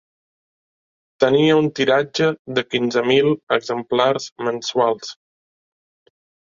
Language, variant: Catalan, Central